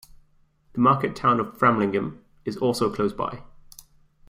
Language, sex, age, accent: English, male, 19-29, England English